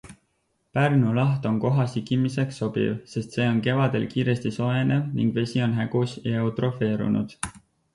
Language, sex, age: Estonian, male, 19-29